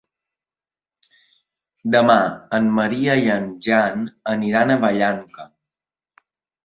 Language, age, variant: Catalan, 19-29, Balear